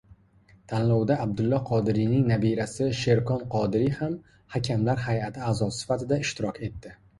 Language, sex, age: Uzbek, male, 19-29